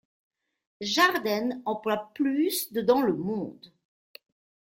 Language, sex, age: French, female, 60-69